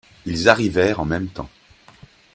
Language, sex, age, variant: French, male, 40-49, Français de métropole